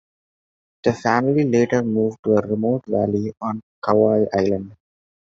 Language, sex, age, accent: English, male, 19-29, India and South Asia (India, Pakistan, Sri Lanka)